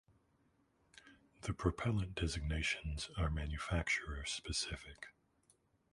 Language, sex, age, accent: English, male, 40-49, United States English